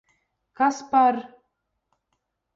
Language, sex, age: Latvian, female, 30-39